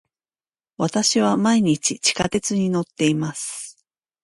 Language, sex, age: Japanese, female, 40-49